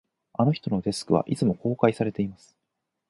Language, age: Japanese, 40-49